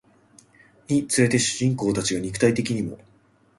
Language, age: Japanese, 30-39